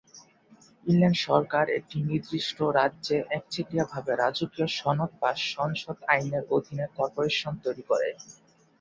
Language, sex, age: Bengali, male, under 19